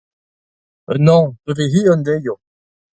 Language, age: Breton, 40-49